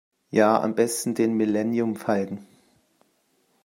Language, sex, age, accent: German, male, 50-59, Deutschland Deutsch